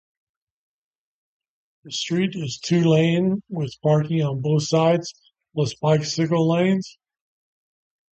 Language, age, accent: English, 60-69, United States English